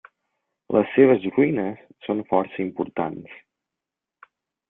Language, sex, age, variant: Catalan, male, 19-29, Central